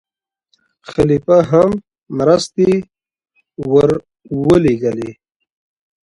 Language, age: Pashto, 19-29